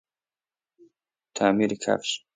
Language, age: Persian, 30-39